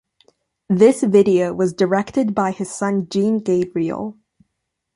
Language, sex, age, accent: English, female, 19-29, United States English